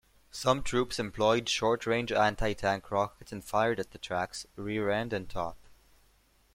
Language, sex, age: English, male, under 19